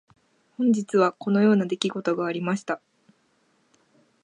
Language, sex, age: Japanese, female, 19-29